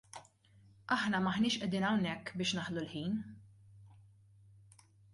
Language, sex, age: Maltese, female, 30-39